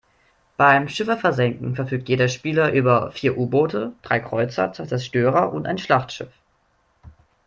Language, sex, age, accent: German, male, under 19, Deutschland Deutsch